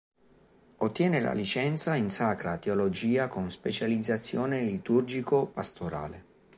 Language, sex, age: Italian, male, 30-39